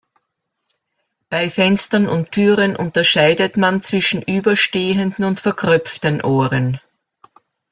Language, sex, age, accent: German, female, 70-79, Österreichisches Deutsch